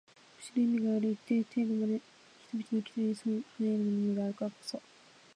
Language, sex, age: Japanese, female, 19-29